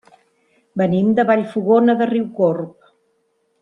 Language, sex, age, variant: Catalan, female, 50-59, Central